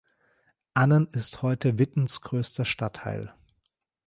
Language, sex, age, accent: German, male, 30-39, Deutschland Deutsch